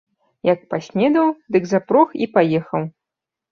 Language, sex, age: Belarusian, female, 30-39